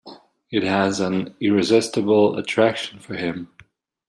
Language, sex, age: English, male, 19-29